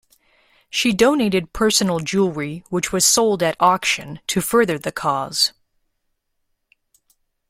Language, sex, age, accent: English, female, 30-39, United States English